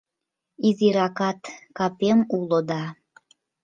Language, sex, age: Mari, female, 19-29